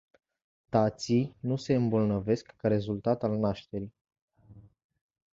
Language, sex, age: Romanian, male, 19-29